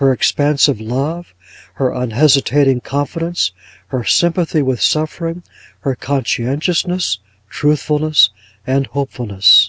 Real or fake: real